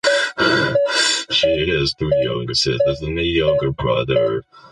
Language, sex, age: English, male, 40-49